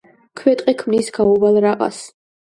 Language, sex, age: Georgian, female, under 19